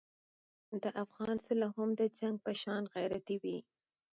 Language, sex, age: Pashto, female, 40-49